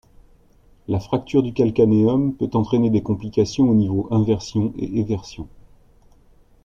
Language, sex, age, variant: French, male, 40-49, Français de métropole